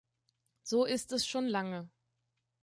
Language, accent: German, Deutschland Deutsch